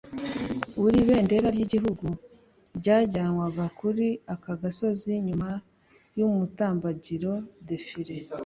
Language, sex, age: Kinyarwanda, female, 19-29